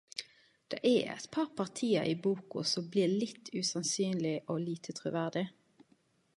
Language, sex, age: Norwegian Nynorsk, female, 30-39